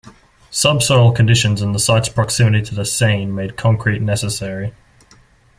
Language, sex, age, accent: English, male, under 19, Australian English